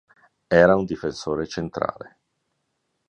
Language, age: Italian, 50-59